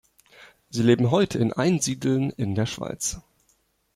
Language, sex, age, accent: German, male, 19-29, Deutschland Deutsch